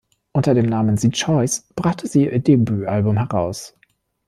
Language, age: German, 30-39